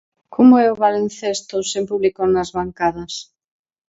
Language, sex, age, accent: Galician, female, 50-59, Central (gheada); Normativo (estándar)